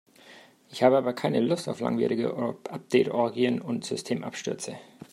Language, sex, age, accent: German, male, 30-39, Deutschland Deutsch